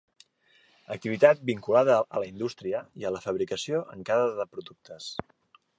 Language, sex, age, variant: Catalan, male, 40-49, Central